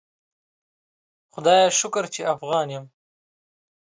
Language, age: Pashto, 19-29